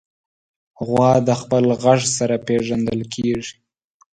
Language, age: Pashto, under 19